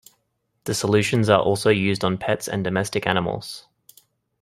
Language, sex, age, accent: English, male, 19-29, Australian English